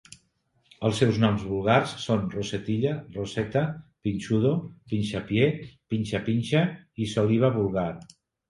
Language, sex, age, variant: Catalan, male, 50-59, Central